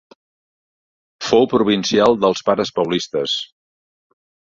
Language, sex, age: Catalan, male, 50-59